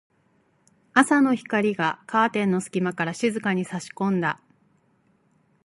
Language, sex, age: Japanese, female, 40-49